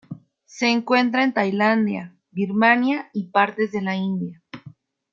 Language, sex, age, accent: Spanish, female, 19-29, México